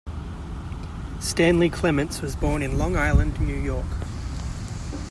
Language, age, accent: English, 30-39, Australian English